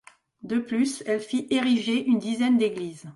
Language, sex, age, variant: French, female, 40-49, Français de métropole